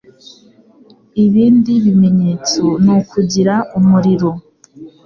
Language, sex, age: Kinyarwanda, female, under 19